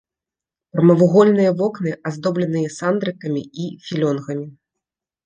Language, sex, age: Belarusian, female, 30-39